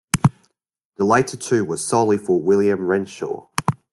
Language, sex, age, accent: English, male, 19-29, Australian English